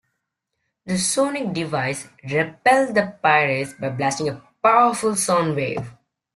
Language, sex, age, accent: English, male, under 19, England English